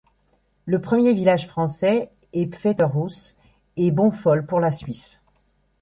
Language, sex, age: French, female, 50-59